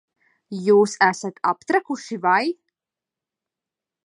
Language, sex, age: Latvian, female, 19-29